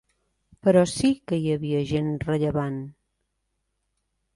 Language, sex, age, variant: Catalan, female, 50-59, Central